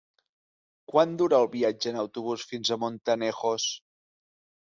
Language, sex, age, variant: Catalan, male, 40-49, Central